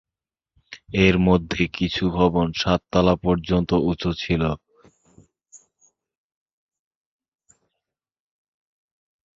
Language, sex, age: Bengali, male, 19-29